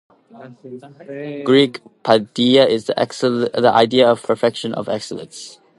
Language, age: English, 19-29